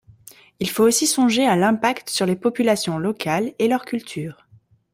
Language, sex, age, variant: French, female, 19-29, Français de métropole